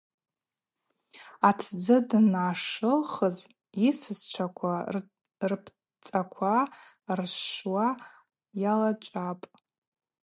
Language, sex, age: Abaza, female, 30-39